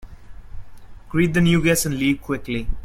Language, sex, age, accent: English, male, 19-29, India and South Asia (India, Pakistan, Sri Lanka)